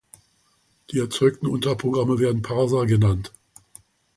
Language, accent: German, Deutschland Deutsch